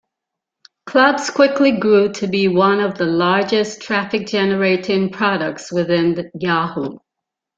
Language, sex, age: English, female, 50-59